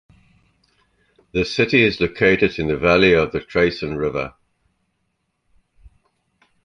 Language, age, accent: English, 60-69, Southern African (South Africa, Zimbabwe, Namibia)